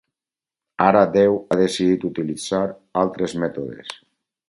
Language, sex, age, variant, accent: Catalan, male, 50-59, Valencià meridional, valencià